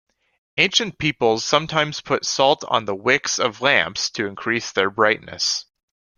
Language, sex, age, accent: English, male, under 19, United States English